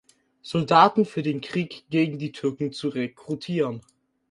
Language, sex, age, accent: German, male, under 19, Deutschland Deutsch